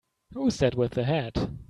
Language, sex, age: English, male, 19-29